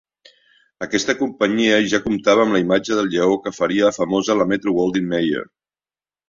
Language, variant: Catalan, Central